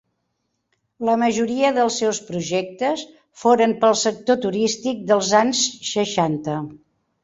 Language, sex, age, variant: Catalan, female, 70-79, Central